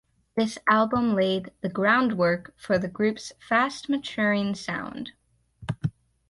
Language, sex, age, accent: English, female, 19-29, United States English